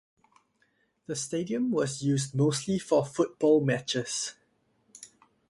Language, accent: English, Singaporean English